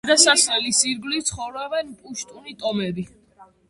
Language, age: Georgian, under 19